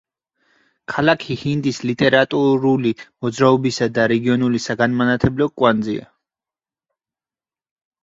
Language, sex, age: Georgian, male, 30-39